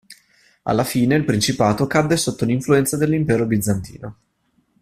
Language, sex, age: Italian, male, 19-29